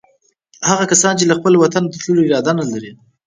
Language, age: Pashto, 19-29